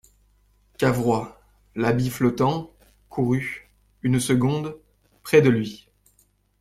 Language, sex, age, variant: French, male, 19-29, Français de métropole